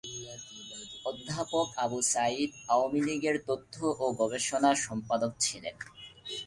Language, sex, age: Bengali, male, 19-29